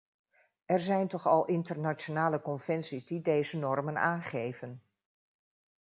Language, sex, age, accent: Dutch, female, 60-69, Nederlands Nederlands